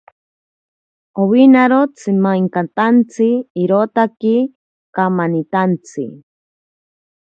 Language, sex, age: Ashéninka Perené, female, 30-39